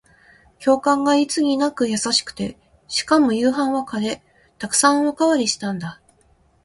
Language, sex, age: Japanese, female, 40-49